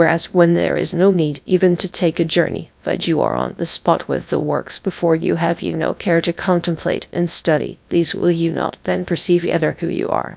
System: TTS, GradTTS